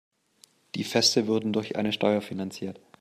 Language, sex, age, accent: German, male, 19-29, Deutschland Deutsch